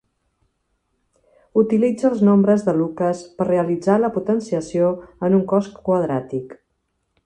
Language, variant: Catalan, Central